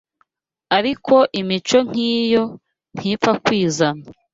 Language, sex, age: Kinyarwanda, female, 19-29